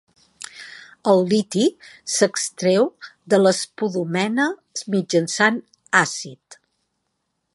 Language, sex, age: Catalan, female, 60-69